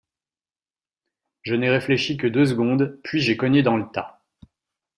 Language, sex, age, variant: French, male, 40-49, Français de métropole